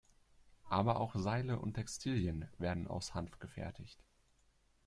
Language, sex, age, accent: German, male, 19-29, Deutschland Deutsch